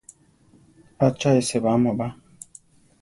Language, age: Central Tarahumara, 19-29